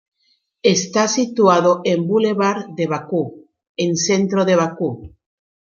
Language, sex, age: Spanish, female, 50-59